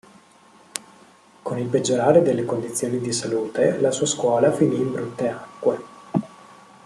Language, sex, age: Italian, male, 19-29